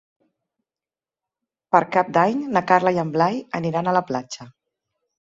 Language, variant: Catalan, Central